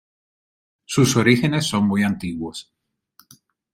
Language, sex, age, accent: Spanish, male, 40-49, Caribe: Cuba, Venezuela, Puerto Rico, República Dominicana, Panamá, Colombia caribeña, México caribeño, Costa del golfo de México